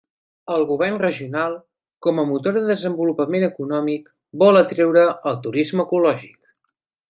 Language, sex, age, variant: Catalan, male, 19-29, Central